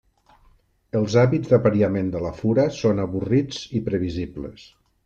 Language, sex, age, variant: Catalan, male, 40-49, Nord-Occidental